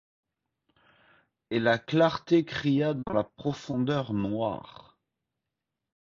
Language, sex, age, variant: French, male, 30-39, Français de métropole